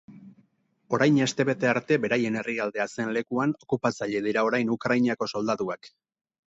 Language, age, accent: Basque, 40-49, Erdialdekoa edo Nafarra (Gipuzkoa, Nafarroa)